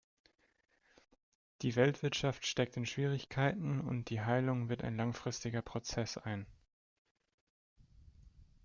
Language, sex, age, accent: German, male, 19-29, Deutschland Deutsch